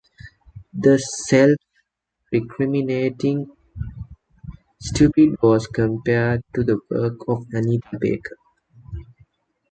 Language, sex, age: English, male, 19-29